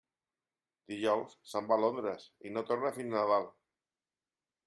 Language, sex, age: Catalan, male, 50-59